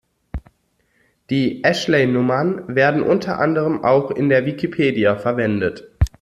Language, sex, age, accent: German, male, 19-29, Deutschland Deutsch